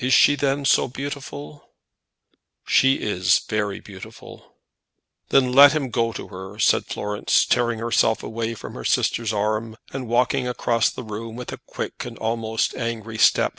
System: none